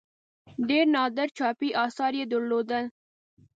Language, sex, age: Pashto, female, 19-29